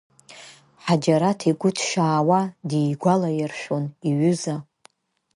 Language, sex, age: Abkhazian, female, 30-39